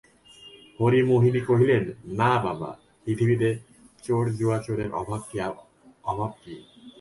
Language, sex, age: Bengali, male, 19-29